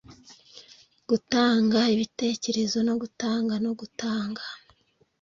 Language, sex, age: Kinyarwanda, female, 19-29